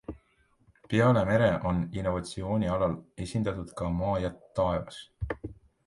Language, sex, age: Estonian, male, 19-29